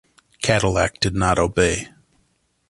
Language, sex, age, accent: English, male, 40-49, United States English